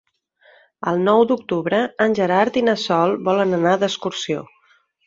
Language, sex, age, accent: Catalan, female, 40-49, Oriental